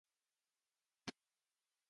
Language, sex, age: Japanese, female, 40-49